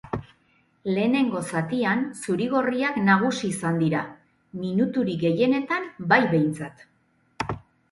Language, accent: Basque, Erdialdekoa edo Nafarra (Gipuzkoa, Nafarroa)